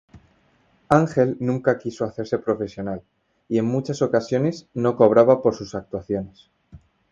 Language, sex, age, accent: Spanish, male, 19-29, España: Centro-Sur peninsular (Madrid, Toledo, Castilla-La Mancha)